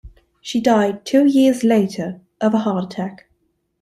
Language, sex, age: English, male, 19-29